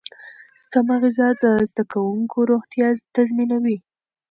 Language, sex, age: Pashto, female, 19-29